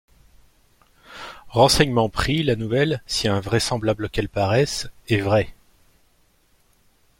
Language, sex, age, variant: French, male, 30-39, Français de métropole